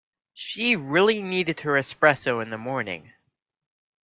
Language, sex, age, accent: English, male, under 19, United States English